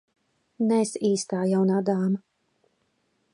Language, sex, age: Latvian, female, 30-39